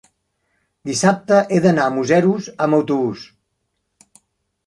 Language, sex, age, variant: Catalan, male, 60-69, Central